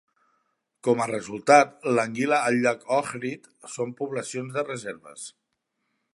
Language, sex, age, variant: Catalan, male, 30-39, Central